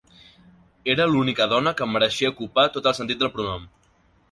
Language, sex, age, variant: Catalan, male, 19-29, Central